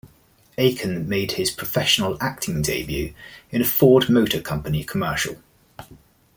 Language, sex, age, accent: English, male, 40-49, England English